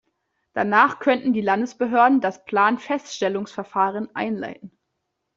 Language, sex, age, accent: German, female, 19-29, Deutschland Deutsch